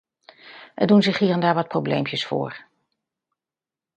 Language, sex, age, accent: Dutch, female, 50-59, Nederlands Nederlands